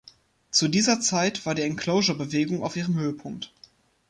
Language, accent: German, Deutschland Deutsch